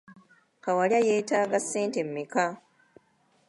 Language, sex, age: Ganda, female, 30-39